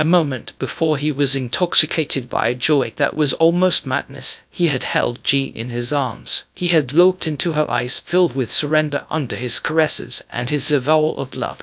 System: TTS, GradTTS